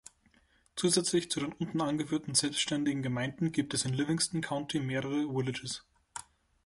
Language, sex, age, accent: German, male, 19-29, Österreichisches Deutsch